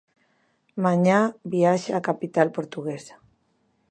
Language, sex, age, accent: Galician, female, 40-49, Normativo (estándar)